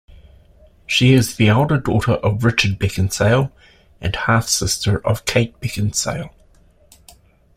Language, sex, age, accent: English, male, 50-59, New Zealand English